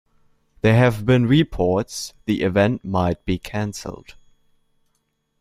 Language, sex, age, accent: English, male, 19-29, United States English